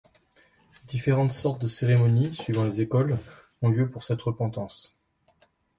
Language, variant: French, Français de métropole